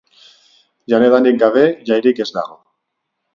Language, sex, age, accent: Basque, male, 30-39, Mendebalekoa (Araba, Bizkaia, Gipuzkoako mendebaleko herri batzuk)